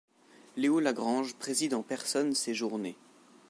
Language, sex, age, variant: French, male, under 19, Français de métropole